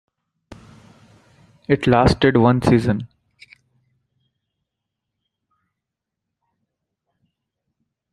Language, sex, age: English, male, 19-29